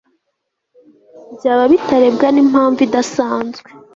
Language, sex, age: Kinyarwanda, female, 19-29